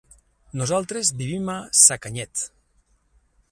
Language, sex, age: Catalan, male, 40-49